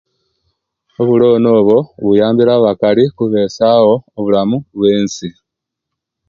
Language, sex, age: Kenyi, male, 40-49